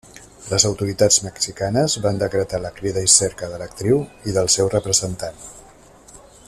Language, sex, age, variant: Catalan, male, 50-59, Central